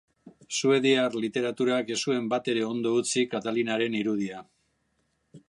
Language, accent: Basque, Mendebalekoa (Araba, Bizkaia, Gipuzkoako mendebaleko herri batzuk)